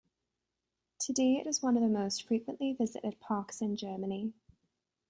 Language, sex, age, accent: English, female, 30-39, England English